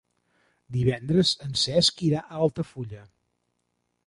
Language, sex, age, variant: Catalan, male, 50-59, Central